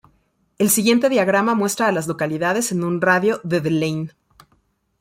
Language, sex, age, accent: Spanish, female, 40-49, México